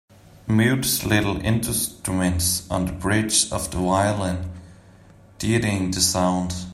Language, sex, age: English, male, 19-29